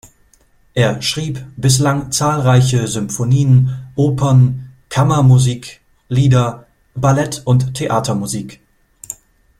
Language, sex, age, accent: German, male, 30-39, Deutschland Deutsch